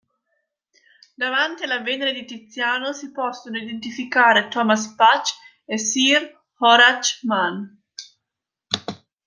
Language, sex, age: Italian, female, 19-29